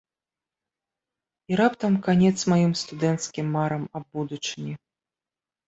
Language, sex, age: Belarusian, female, 30-39